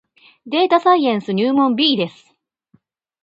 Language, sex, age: Japanese, female, 40-49